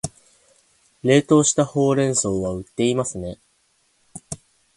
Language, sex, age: Japanese, male, 19-29